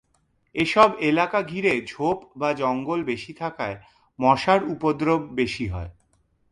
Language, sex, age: Bengali, male, 30-39